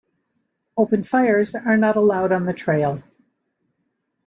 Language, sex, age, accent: English, female, 60-69, United States English